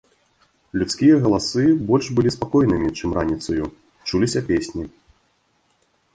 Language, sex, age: Belarusian, male, 30-39